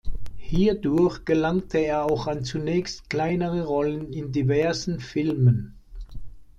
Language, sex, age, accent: German, male, 60-69, Deutschland Deutsch